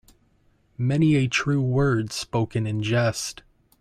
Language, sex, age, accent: English, male, 19-29, United States English